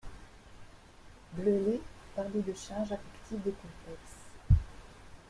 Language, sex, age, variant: French, female, 60-69, Français de métropole